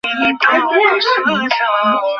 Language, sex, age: Bengali, male, 40-49